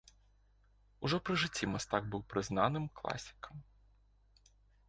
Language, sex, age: Belarusian, male, 19-29